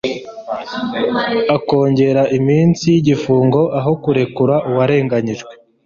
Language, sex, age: Kinyarwanda, male, 19-29